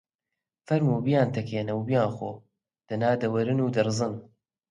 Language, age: Central Kurdish, 19-29